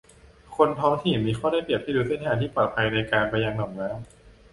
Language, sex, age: Thai, male, under 19